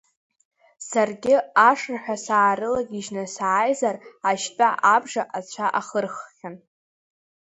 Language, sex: Abkhazian, female